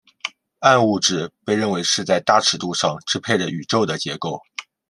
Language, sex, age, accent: Chinese, male, 19-29, 出生地：江苏省